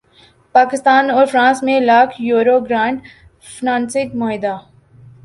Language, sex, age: Urdu, female, 19-29